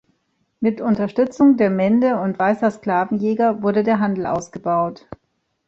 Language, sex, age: German, female, 40-49